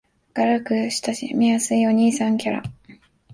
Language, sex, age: Japanese, female, 19-29